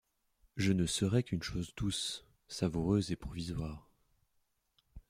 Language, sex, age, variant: French, male, 19-29, Français de métropole